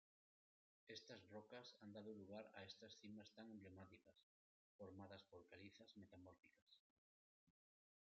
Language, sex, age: Spanish, male, 40-49